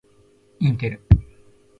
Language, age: Japanese, 19-29